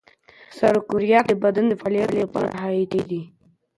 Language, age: Pashto, 19-29